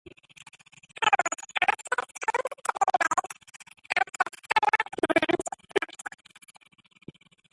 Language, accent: English, Welsh English